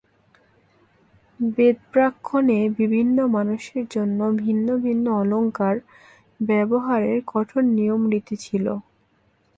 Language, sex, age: Bengali, female, 19-29